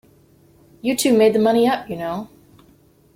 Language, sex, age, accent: English, female, 30-39, United States English